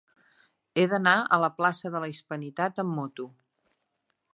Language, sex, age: Catalan, female, 50-59